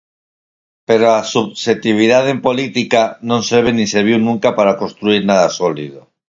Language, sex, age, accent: Galician, male, 40-49, Normativo (estándar)